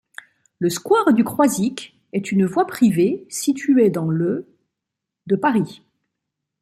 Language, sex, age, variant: French, female, 50-59, Français de métropole